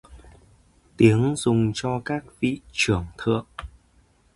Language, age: Vietnamese, 19-29